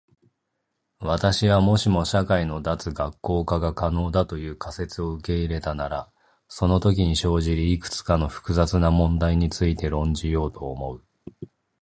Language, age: Japanese, 30-39